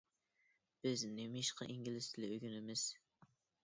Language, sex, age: Uyghur, male, 19-29